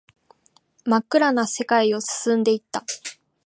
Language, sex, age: Japanese, female, 19-29